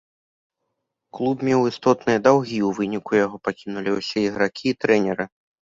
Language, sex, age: Belarusian, male, under 19